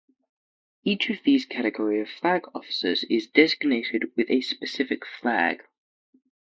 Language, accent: English, United States English; Australian English